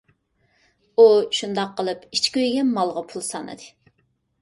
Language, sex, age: Uyghur, female, 30-39